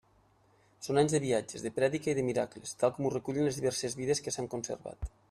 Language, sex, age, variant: Catalan, male, 30-39, Nord-Occidental